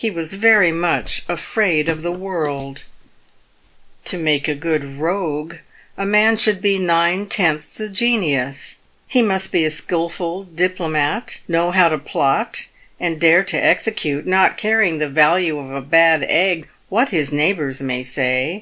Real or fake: real